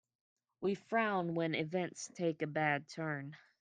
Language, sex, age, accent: English, female, 19-29, United States English